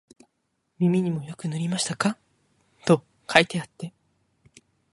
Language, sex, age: Japanese, male, 19-29